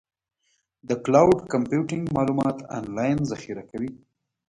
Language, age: Pashto, 19-29